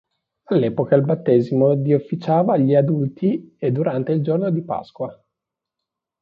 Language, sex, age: Italian, male, 19-29